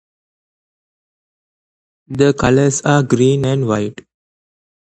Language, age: English, 19-29